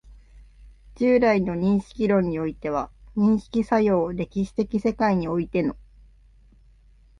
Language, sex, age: Japanese, female, 19-29